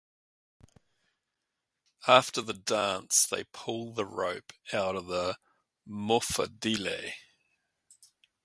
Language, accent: English, New Zealand English